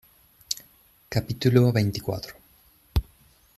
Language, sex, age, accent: Spanish, male, 30-39, Rioplatense: Argentina, Uruguay, este de Bolivia, Paraguay